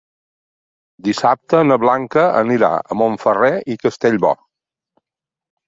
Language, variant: Catalan, Balear